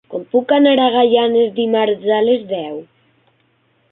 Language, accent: Catalan, valencià